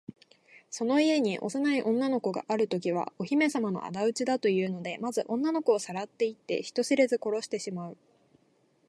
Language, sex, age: Japanese, female, 19-29